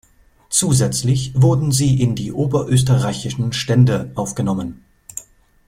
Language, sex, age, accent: German, male, 30-39, Deutschland Deutsch